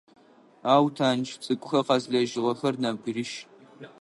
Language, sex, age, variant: Adyghe, male, under 19, Адыгабзэ (Кирил, пстэумэ зэдыряе)